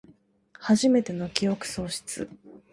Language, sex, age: Japanese, female, 19-29